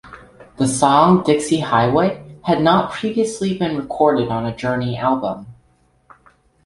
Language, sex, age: English, male, under 19